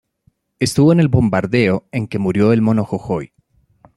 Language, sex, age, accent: Spanish, male, 30-39, Andino-Pacífico: Colombia, Perú, Ecuador, oeste de Bolivia y Venezuela andina